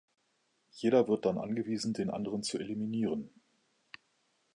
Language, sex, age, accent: German, male, 50-59, Deutschland Deutsch